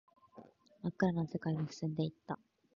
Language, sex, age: Japanese, female, 19-29